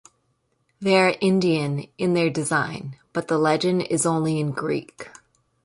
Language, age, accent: English, 30-39, United States English